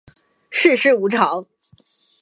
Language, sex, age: Chinese, female, 19-29